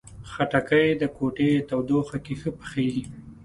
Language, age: Pashto, 30-39